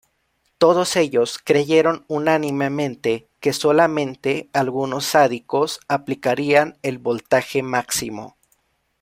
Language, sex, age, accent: Spanish, male, 19-29, México